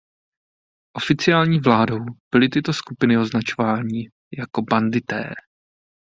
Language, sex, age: Czech, male, 30-39